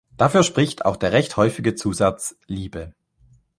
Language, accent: German, Schweizerdeutsch